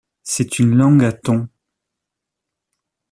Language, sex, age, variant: French, male, 40-49, Français de métropole